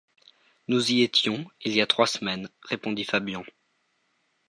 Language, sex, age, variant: French, male, under 19, Français de métropole